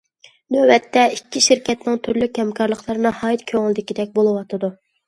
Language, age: Uyghur, 19-29